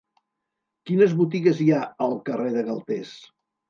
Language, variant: Catalan, Central